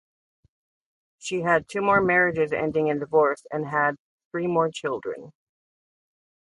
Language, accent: English, United States English